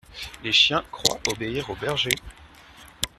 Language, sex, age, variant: French, male, 19-29, Français de métropole